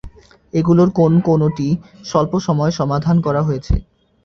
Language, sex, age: Bengali, male, under 19